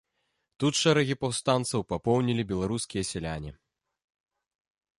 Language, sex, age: Belarusian, male, 30-39